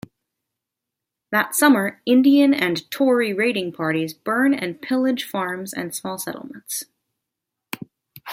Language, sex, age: English, female, 19-29